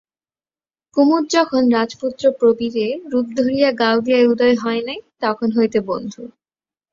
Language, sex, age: Bengali, female, 19-29